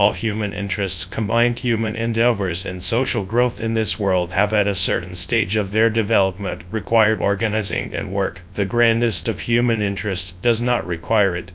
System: TTS, GradTTS